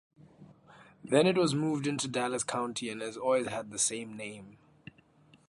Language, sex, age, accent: English, male, 19-29, Southern African (South Africa, Zimbabwe, Namibia)